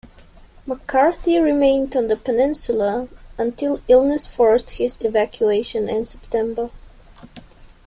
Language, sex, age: English, female, 19-29